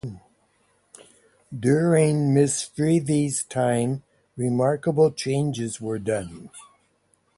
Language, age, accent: English, 70-79, Canadian English